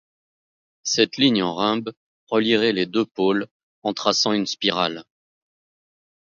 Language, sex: French, male